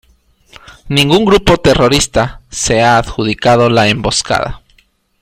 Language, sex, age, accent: Spanish, male, 40-49, Andino-Pacífico: Colombia, Perú, Ecuador, oeste de Bolivia y Venezuela andina